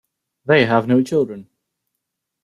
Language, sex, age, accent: English, male, 19-29, England English